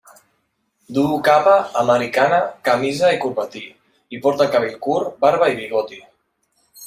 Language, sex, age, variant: Catalan, male, 19-29, Central